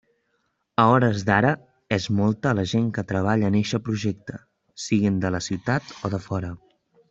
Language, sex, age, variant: Catalan, male, under 19, Central